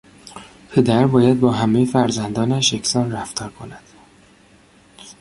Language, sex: Persian, male